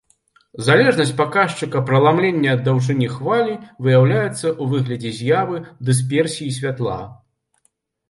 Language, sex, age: Belarusian, male, 40-49